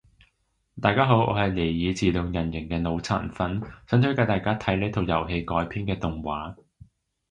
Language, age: Cantonese, 30-39